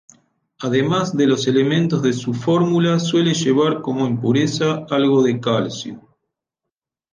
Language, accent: Spanish, Rioplatense: Argentina, Uruguay, este de Bolivia, Paraguay